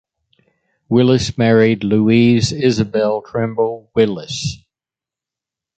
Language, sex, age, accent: English, male, 70-79, United States English